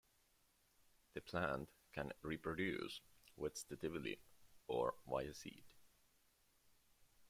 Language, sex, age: English, male, 19-29